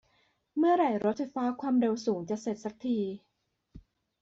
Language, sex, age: Thai, female, 40-49